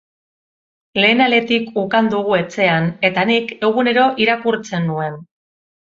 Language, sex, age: Basque, female, 40-49